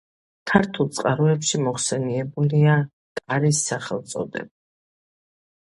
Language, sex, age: Georgian, female, 50-59